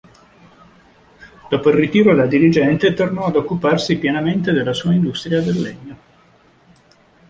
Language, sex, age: Italian, male, 50-59